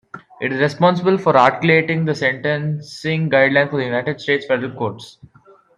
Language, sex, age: English, male, under 19